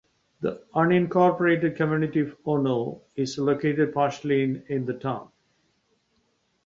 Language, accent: English, Canadian English